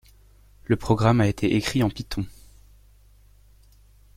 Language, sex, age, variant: French, male, 19-29, Français de métropole